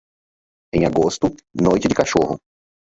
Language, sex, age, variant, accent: Portuguese, male, 50-59, Portuguese (Brasil), Paulista